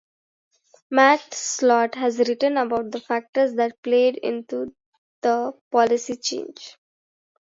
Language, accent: English, India and South Asia (India, Pakistan, Sri Lanka)